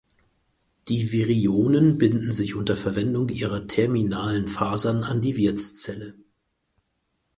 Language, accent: German, Deutschland Deutsch